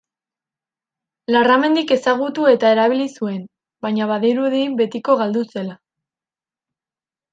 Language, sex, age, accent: Basque, female, under 19, Erdialdekoa edo Nafarra (Gipuzkoa, Nafarroa)